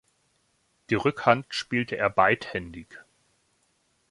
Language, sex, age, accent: German, male, 40-49, Deutschland Deutsch